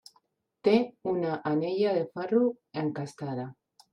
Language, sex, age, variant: Catalan, male, 40-49, Central